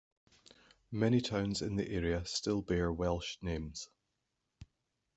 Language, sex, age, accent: English, male, 40-49, Scottish English